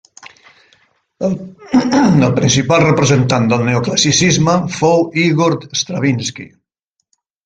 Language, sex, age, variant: Catalan, male, 70-79, Central